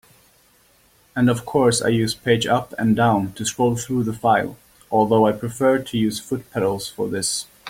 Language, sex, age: English, male, 30-39